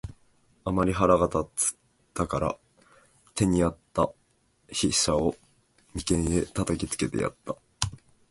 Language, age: Japanese, 19-29